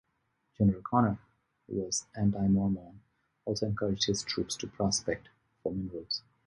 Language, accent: English, India and South Asia (India, Pakistan, Sri Lanka)